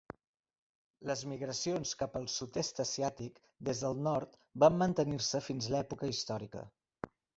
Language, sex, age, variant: Catalan, male, 40-49, Central